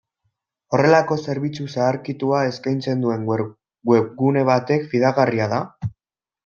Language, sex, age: Basque, male, 19-29